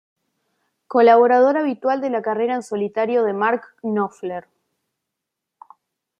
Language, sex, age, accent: Spanish, female, under 19, Rioplatense: Argentina, Uruguay, este de Bolivia, Paraguay